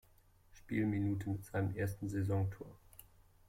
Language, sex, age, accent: German, male, 30-39, Deutschland Deutsch